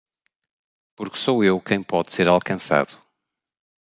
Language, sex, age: Portuguese, male, 40-49